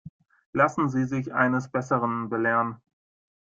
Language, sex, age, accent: German, male, 19-29, Deutschland Deutsch